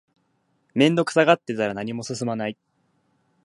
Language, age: Japanese, 19-29